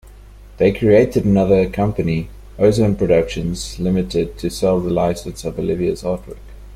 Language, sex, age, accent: English, male, 30-39, Southern African (South Africa, Zimbabwe, Namibia)